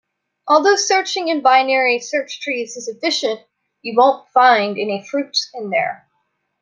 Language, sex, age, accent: English, female, 19-29, United States English